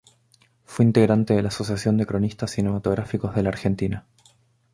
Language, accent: Spanish, Rioplatense: Argentina, Uruguay, este de Bolivia, Paraguay